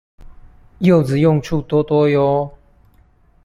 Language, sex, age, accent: Chinese, male, 40-49, 出生地：臺北市